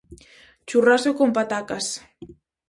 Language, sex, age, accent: Galician, female, 19-29, Atlántico (seseo e gheada)